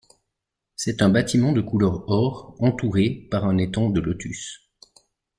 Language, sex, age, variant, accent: French, male, 30-39, Français d'Europe, Français de Suisse